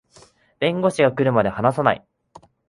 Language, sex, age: Japanese, male, 19-29